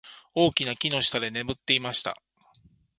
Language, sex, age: Japanese, male, 50-59